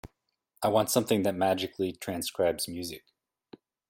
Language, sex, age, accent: English, male, 40-49, United States English